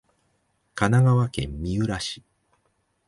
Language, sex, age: Japanese, male, 50-59